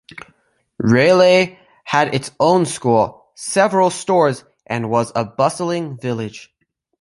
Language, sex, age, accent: English, male, under 19, United States English